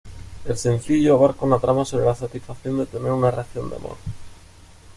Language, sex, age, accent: Spanish, male, 40-49, España: Sur peninsular (Andalucia, Extremadura, Murcia)